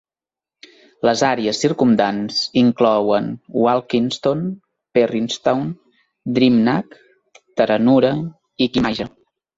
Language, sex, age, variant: Catalan, male, 19-29, Central